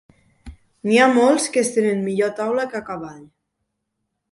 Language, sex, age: Catalan, female, 19-29